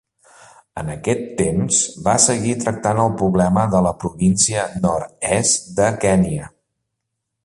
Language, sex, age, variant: Catalan, male, 50-59, Central